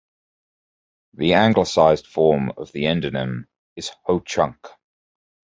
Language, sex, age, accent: English, male, 30-39, England English